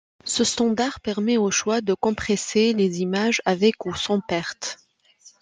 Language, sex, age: French, female, 19-29